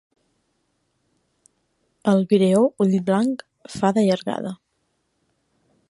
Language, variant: Catalan, Central